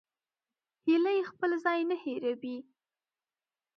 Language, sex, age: Pashto, female, 19-29